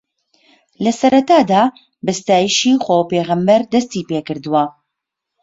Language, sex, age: Central Kurdish, female, 30-39